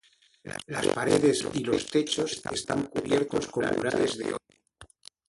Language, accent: Spanish, España: Norte peninsular (Asturias, Castilla y León, Cantabria, País Vasco, Navarra, Aragón, La Rioja, Guadalajara, Cuenca)